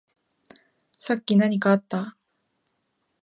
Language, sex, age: Japanese, female, 19-29